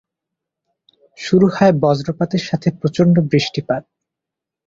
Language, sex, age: Bengali, male, 19-29